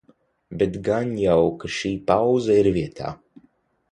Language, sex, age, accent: Latvian, male, under 19, Vidus dialekts